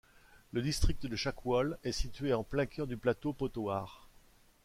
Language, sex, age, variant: French, male, 40-49, Français de métropole